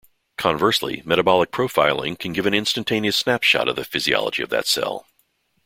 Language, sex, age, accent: English, male, 60-69, United States English